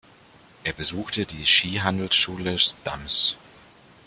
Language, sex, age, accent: German, male, 19-29, Deutschland Deutsch